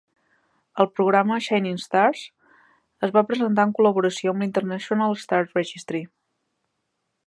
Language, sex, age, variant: Catalan, female, 30-39, Central